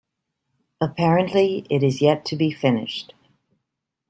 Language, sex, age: English, female, 60-69